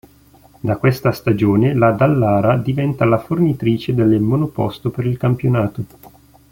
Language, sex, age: Italian, male, 19-29